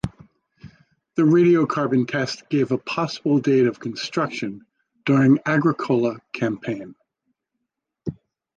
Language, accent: English, United States English